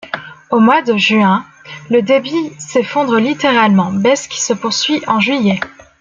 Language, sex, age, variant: French, female, 19-29, Français de métropole